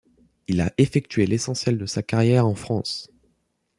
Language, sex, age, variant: French, male, under 19, Français de métropole